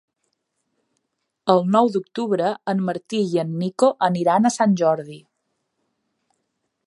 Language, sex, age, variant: Catalan, female, 40-49, Central